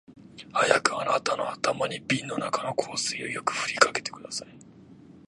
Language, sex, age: Japanese, male, 19-29